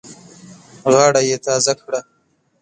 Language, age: Pashto, under 19